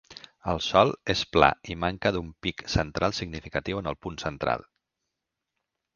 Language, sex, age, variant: Catalan, male, 40-49, Central